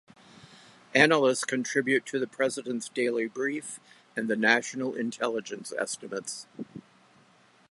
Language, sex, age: English, male, 70-79